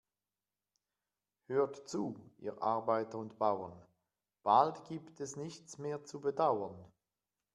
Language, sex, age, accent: German, male, 50-59, Schweizerdeutsch